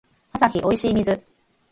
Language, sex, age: Japanese, female, 40-49